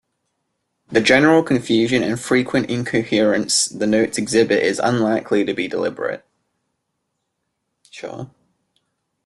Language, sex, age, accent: English, male, 19-29, Australian English